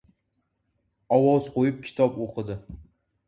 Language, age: Uzbek, 19-29